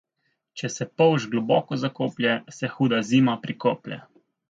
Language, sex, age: Slovenian, male, 19-29